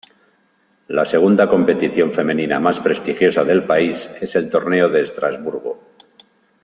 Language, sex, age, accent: Spanish, male, 50-59, España: Norte peninsular (Asturias, Castilla y León, Cantabria, País Vasco, Navarra, Aragón, La Rioja, Guadalajara, Cuenca)